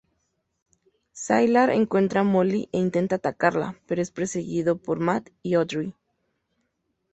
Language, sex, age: Spanish, female, 19-29